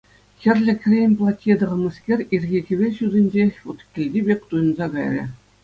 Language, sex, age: Chuvash, male, 40-49